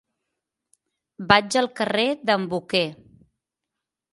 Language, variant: Catalan, Central